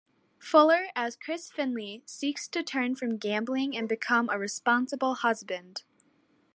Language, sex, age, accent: English, female, under 19, United States English